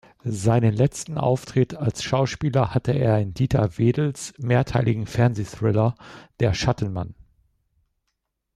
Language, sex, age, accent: German, male, 40-49, Deutschland Deutsch